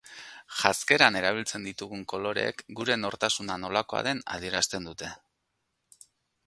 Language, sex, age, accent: Basque, male, 40-49, Erdialdekoa edo Nafarra (Gipuzkoa, Nafarroa)